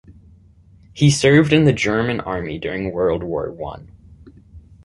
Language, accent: English, United States English